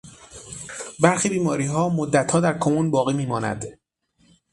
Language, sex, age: Persian, male, 30-39